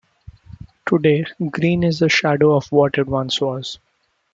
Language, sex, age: English, male, 19-29